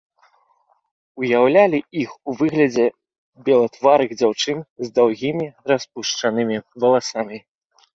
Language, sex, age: Belarusian, male, 19-29